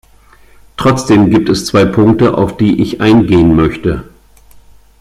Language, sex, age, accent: German, male, 50-59, Deutschland Deutsch